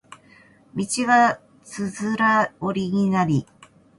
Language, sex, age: Japanese, female, 40-49